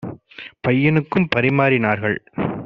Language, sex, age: Tamil, male, 30-39